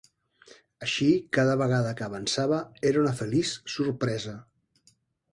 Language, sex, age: Catalan, male, 50-59